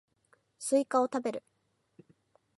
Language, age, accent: Japanese, 19-29, 標準語